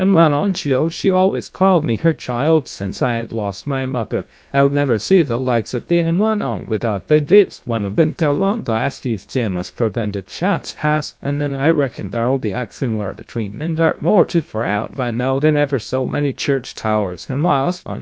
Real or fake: fake